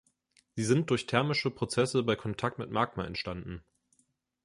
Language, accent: German, Deutschland Deutsch